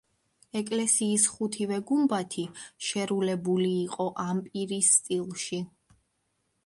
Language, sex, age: Georgian, female, 19-29